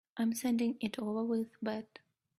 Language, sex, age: English, female, 19-29